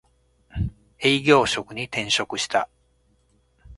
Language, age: Japanese, 50-59